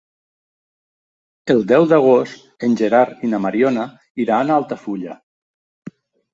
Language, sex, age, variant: Catalan, male, 50-59, Nord-Occidental